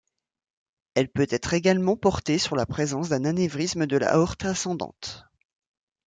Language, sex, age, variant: French, male, 19-29, Français de métropole